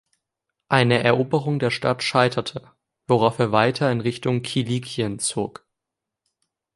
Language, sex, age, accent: German, male, under 19, Deutschland Deutsch